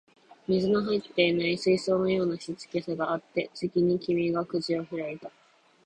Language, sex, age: Japanese, female, under 19